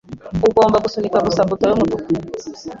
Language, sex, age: Kinyarwanda, female, 40-49